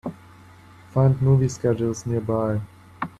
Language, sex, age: English, male, 19-29